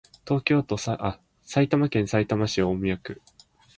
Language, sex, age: Japanese, male, 19-29